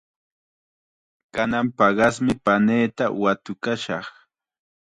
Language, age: Chiquián Ancash Quechua, 19-29